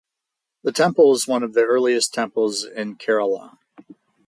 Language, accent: English, United States English